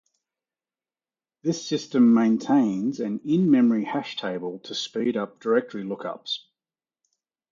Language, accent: English, Australian English